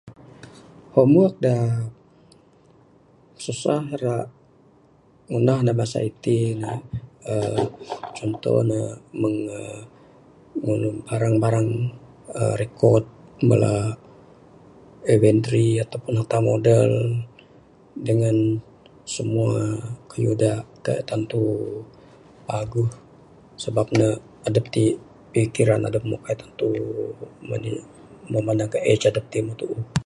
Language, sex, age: Bukar-Sadung Bidayuh, male, 60-69